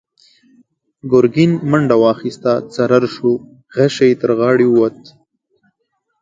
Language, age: Pashto, 19-29